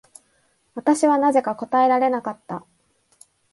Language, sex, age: Japanese, female, 19-29